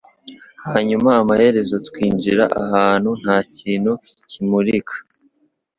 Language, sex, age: Kinyarwanda, male, under 19